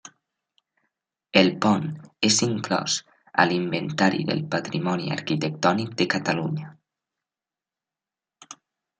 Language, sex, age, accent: Catalan, male, under 19, valencià